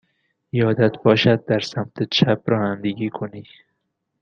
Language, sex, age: Persian, male, 19-29